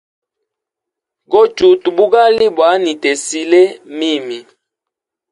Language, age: Hemba, 19-29